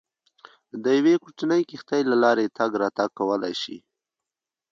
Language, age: Pashto, 19-29